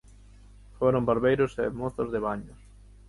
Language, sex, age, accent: Galician, male, 30-39, Atlántico (seseo e gheada); Central (gheada); Normativo (estándar)